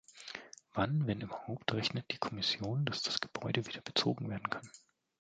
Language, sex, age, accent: German, male, 40-49, Deutschland Deutsch